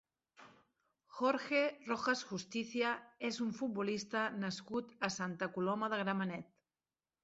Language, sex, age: Catalan, female, 40-49